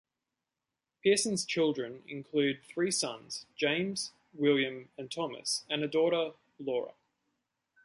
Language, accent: English, Australian English